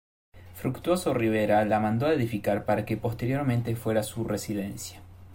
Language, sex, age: Spanish, male, 19-29